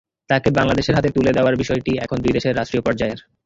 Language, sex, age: Bengali, male, 19-29